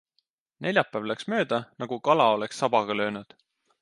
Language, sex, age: Estonian, male, 19-29